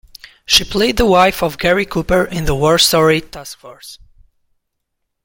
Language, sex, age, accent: English, male, 19-29, United States English